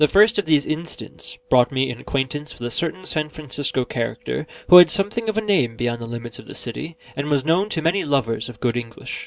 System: none